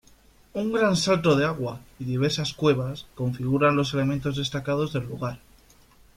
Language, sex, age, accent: Spanish, male, 19-29, España: Centro-Sur peninsular (Madrid, Toledo, Castilla-La Mancha)